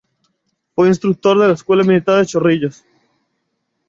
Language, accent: Spanish, España: Sur peninsular (Andalucia, Extremadura, Murcia)